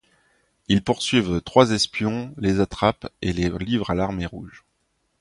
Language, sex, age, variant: French, male, 30-39, Français de métropole